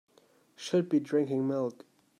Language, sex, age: English, male, 19-29